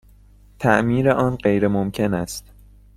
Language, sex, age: Persian, male, 19-29